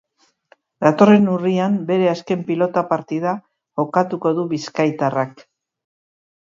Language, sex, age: Basque, female, 60-69